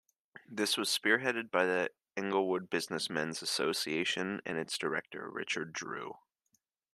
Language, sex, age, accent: English, male, 19-29, United States English